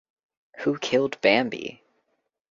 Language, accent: English, United States English